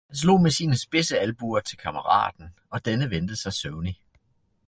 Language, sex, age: Danish, male, 40-49